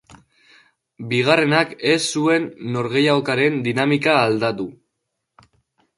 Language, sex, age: Basque, male, under 19